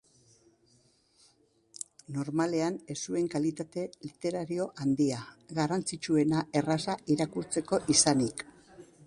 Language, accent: Basque, Mendebalekoa (Araba, Bizkaia, Gipuzkoako mendebaleko herri batzuk)